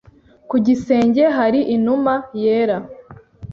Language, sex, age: Kinyarwanda, female, 19-29